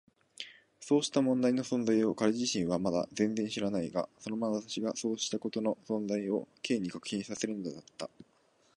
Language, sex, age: Japanese, male, 19-29